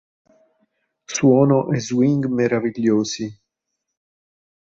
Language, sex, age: Italian, male, 40-49